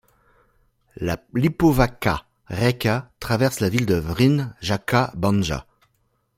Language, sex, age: French, male, 40-49